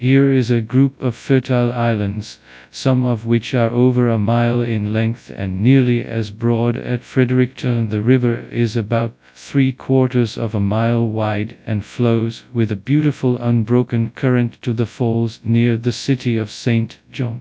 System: TTS, FastPitch